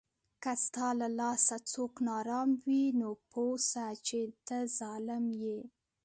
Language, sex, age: Pashto, female, 19-29